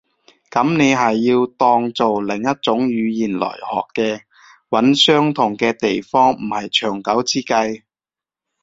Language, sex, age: Cantonese, male, 30-39